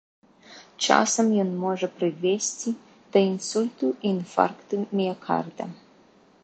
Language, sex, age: Belarusian, female, 30-39